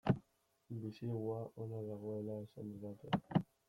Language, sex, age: Basque, male, 19-29